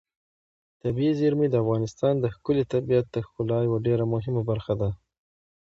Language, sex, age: Pashto, male, 19-29